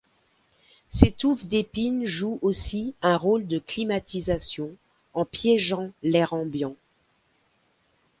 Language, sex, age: French, female, 50-59